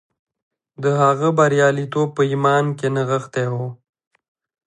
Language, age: Pashto, 19-29